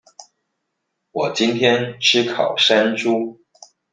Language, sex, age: Chinese, male, 40-49